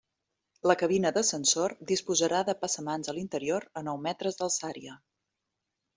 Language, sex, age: Catalan, female, 40-49